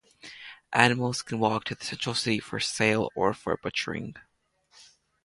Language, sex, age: English, male, under 19